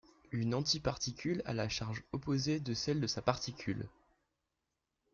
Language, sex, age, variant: French, male, under 19, Français de métropole